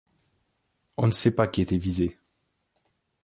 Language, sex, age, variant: French, male, 30-39, Français de métropole